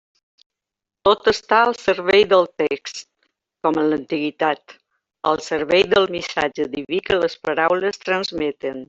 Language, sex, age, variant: Catalan, female, 60-69, Balear